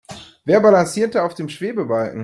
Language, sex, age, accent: German, male, 30-39, Deutschland Deutsch